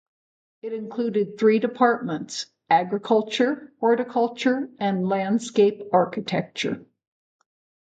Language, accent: English, United States English